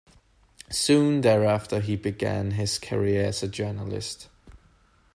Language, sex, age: English, male, 19-29